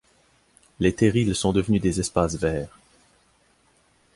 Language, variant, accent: French, Français d'Amérique du Nord, Français du Canada